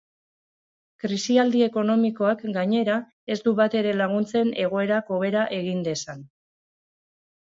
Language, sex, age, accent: Basque, female, 50-59, Mendebalekoa (Araba, Bizkaia, Gipuzkoako mendebaleko herri batzuk)